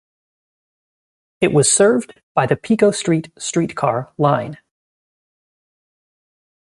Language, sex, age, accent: English, male, 19-29, United States English